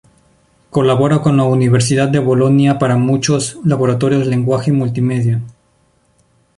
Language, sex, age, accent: Spanish, male, 19-29, Andino-Pacífico: Colombia, Perú, Ecuador, oeste de Bolivia y Venezuela andina